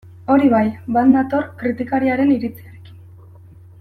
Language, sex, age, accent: Basque, female, 19-29, Erdialdekoa edo Nafarra (Gipuzkoa, Nafarroa)